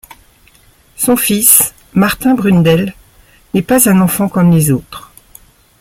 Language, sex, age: French, male, 60-69